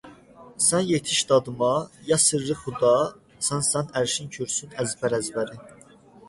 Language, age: Azerbaijani, 19-29